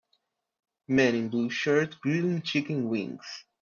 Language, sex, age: English, male, 19-29